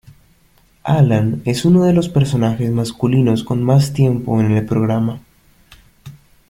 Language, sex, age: Spanish, male, under 19